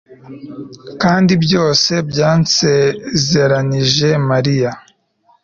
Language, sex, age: Kinyarwanda, male, 19-29